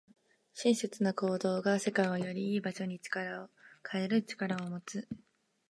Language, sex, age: Japanese, female, 19-29